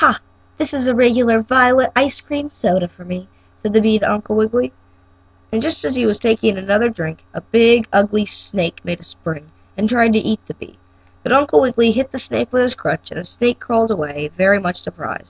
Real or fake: real